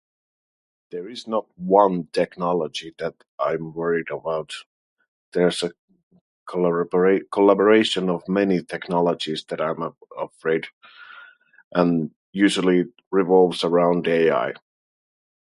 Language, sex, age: English, male, 30-39